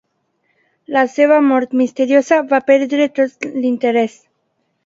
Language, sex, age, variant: Catalan, female, under 19, Alacantí